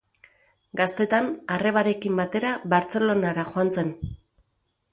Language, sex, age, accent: Basque, female, 40-49, Mendebalekoa (Araba, Bizkaia, Gipuzkoako mendebaleko herri batzuk)